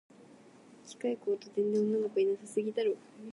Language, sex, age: Japanese, female, 19-29